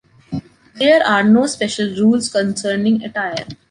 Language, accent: English, India and South Asia (India, Pakistan, Sri Lanka)